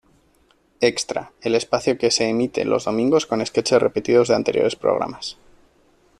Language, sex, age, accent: Spanish, male, 40-49, España: Norte peninsular (Asturias, Castilla y León, Cantabria, País Vasco, Navarra, Aragón, La Rioja, Guadalajara, Cuenca)